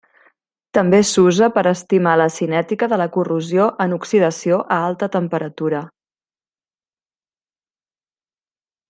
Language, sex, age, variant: Catalan, female, 40-49, Central